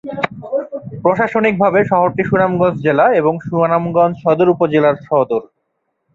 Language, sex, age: Bengali, male, 30-39